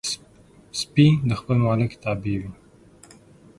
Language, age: Pashto, 30-39